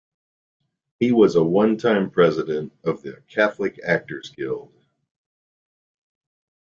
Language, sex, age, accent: English, male, 40-49, United States English